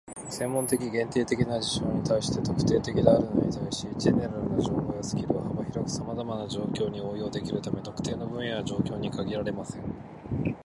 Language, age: Japanese, 30-39